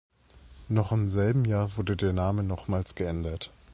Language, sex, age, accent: German, male, 30-39, Deutschland Deutsch